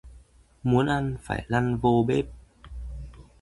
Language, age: Vietnamese, 19-29